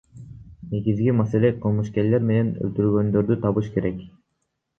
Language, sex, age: Kyrgyz, male, 19-29